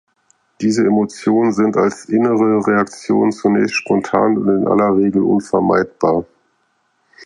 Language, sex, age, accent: German, male, 50-59, Deutschland Deutsch